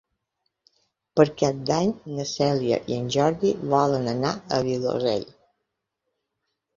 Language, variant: Catalan, Balear